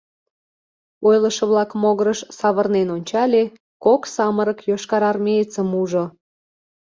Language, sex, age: Mari, female, 19-29